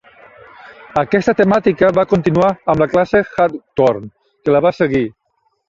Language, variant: Catalan, Central